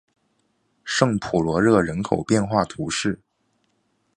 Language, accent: Chinese, 出生地：吉林省